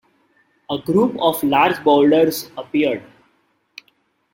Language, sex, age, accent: English, male, 19-29, India and South Asia (India, Pakistan, Sri Lanka)